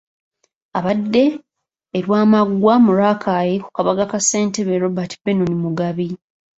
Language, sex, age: Ganda, female, 19-29